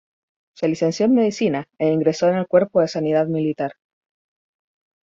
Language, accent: Spanish, Chileno: Chile, Cuyo